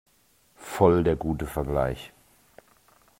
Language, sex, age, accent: German, male, 40-49, Deutschland Deutsch